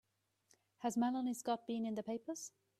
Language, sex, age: English, female, 30-39